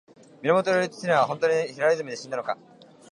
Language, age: Japanese, 19-29